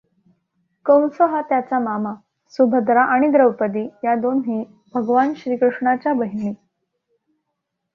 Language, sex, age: Marathi, female, under 19